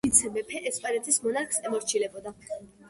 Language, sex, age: Georgian, female, 19-29